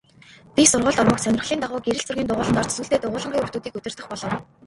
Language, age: Mongolian, 19-29